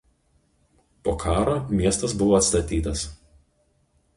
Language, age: Lithuanian, 40-49